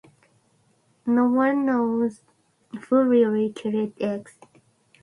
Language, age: English, 19-29